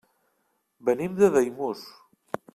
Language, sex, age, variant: Catalan, male, 50-59, Central